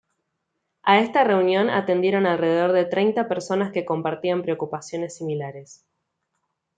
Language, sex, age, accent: Spanish, female, 19-29, Rioplatense: Argentina, Uruguay, este de Bolivia, Paraguay